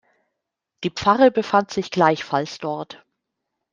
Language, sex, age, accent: German, female, 30-39, Deutschland Deutsch